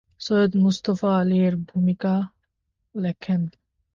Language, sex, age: Bengali, male, 19-29